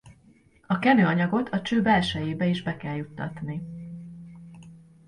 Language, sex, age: Hungarian, female, 40-49